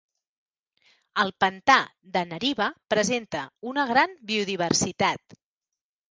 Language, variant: Catalan, Central